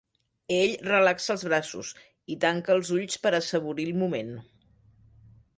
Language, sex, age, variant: Catalan, female, 50-59, Central